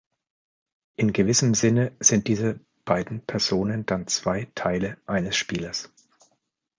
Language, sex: German, male